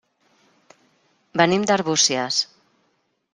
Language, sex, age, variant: Catalan, female, 40-49, Central